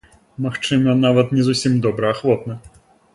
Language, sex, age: Belarusian, male, 19-29